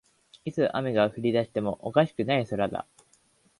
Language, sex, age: Japanese, male, under 19